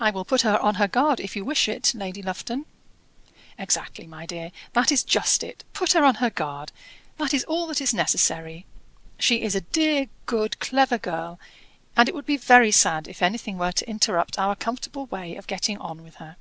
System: none